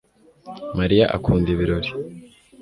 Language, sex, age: Kinyarwanda, male, 19-29